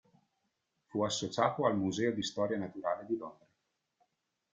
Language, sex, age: Italian, male, 19-29